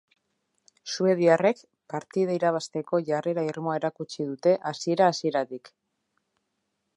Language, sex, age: Basque, female, 30-39